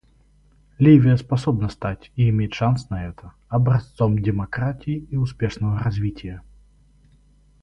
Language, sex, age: Russian, male, 19-29